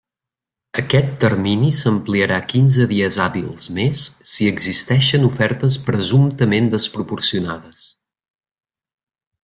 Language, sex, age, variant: Catalan, male, 40-49, Central